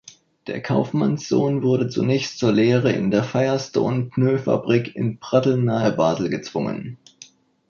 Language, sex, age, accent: German, male, 19-29, Deutschland Deutsch